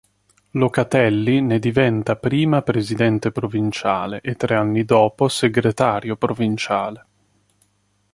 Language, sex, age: Italian, male, 30-39